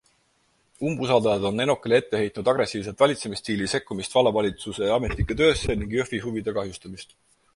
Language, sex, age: Estonian, male, 30-39